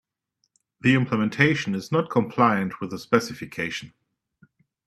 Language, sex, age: English, male, 40-49